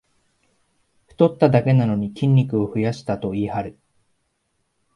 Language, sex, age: Japanese, male, 19-29